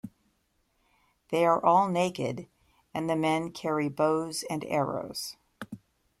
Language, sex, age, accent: English, female, 50-59, United States English